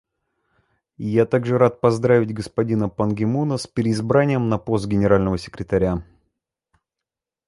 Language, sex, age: Russian, male, 30-39